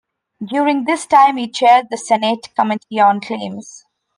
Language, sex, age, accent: English, female, 19-29, India and South Asia (India, Pakistan, Sri Lanka)